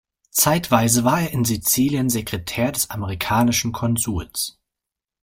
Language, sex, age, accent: German, male, 19-29, Deutschland Deutsch